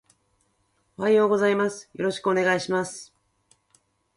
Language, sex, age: Japanese, female, 40-49